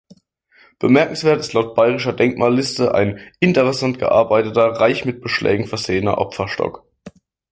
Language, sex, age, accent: German, male, 19-29, Deutschland Deutsch